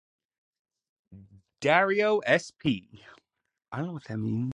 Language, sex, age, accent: English, male, 19-29, United States English